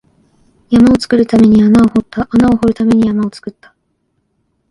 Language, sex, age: Japanese, female, 19-29